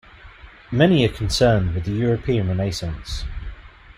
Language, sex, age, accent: English, male, 30-39, England English